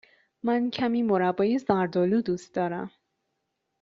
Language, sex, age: Persian, female, 19-29